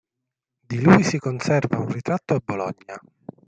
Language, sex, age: Italian, male, 40-49